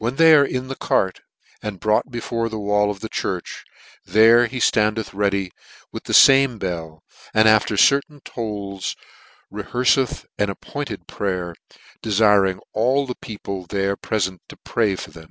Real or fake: real